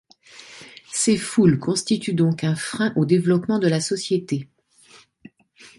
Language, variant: French, Français de métropole